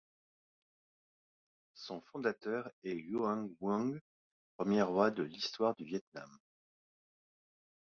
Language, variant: French, Français de métropole